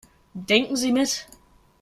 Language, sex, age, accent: German, male, under 19, Deutschland Deutsch